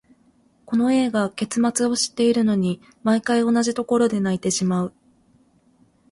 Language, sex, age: Japanese, female, 30-39